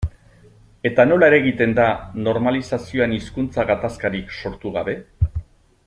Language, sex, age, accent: Basque, male, 50-59, Mendebalekoa (Araba, Bizkaia, Gipuzkoako mendebaleko herri batzuk)